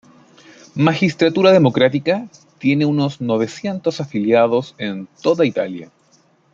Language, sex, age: Spanish, male, 19-29